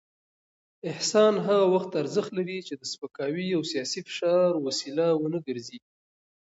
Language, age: Pashto, 19-29